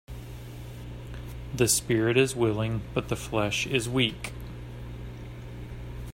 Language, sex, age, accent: English, male, 30-39, United States English